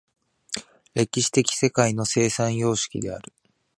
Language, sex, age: Japanese, male, 19-29